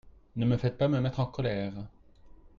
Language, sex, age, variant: French, male, 30-39, Français de métropole